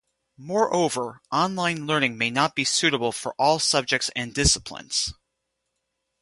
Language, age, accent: English, 19-29, United States English